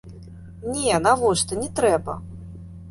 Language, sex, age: Belarusian, female, 30-39